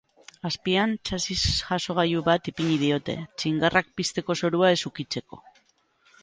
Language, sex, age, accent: Basque, female, 40-49, Mendebalekoa (Araba, Bizkaia, Gipuzkoako mendebaleko herri batzuk)